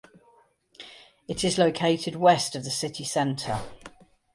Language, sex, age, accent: English, female, 50-59, England English